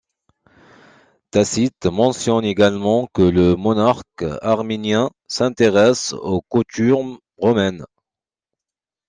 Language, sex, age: French, male, 30-39